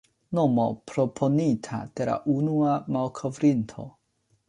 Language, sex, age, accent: Esperanto, male, 19-29, Internacia